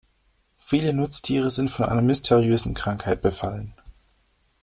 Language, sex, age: German, male, 19-29